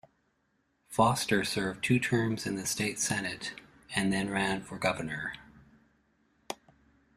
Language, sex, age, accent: English, male, 50-59, Canadian English